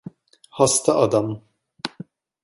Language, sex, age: Turkish, male, 50-59